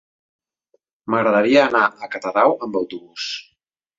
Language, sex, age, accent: Catalan, male, 40-49, Català central